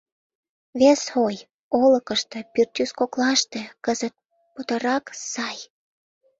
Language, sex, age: Mari, female, 19-29